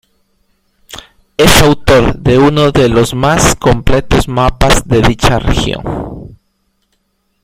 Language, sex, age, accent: Spanish, male, 40-49, Andino-Pacífico: Colombia, Perú, Ecuador, oeste de Bolivia y Venezuela andina